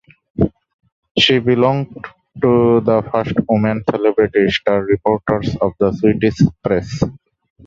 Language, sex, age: English, male, 19-29